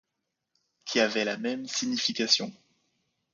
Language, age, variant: French, 19-29, Français de métropole